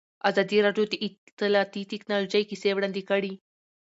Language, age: Pashto, 19-29